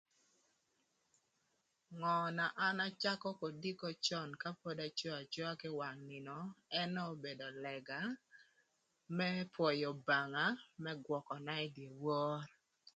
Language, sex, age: Thur, female, 30-39